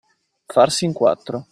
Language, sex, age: Italian, male, 30-39